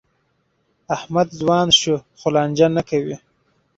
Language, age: Pashto, 19-29